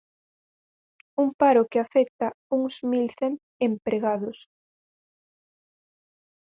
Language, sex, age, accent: Galician, female, 19-29, Central (gheada)